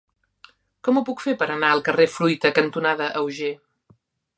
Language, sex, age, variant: Catalan, female, 40-49, Central